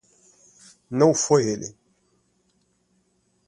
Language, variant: Portuguese, Portuguese (Brasil)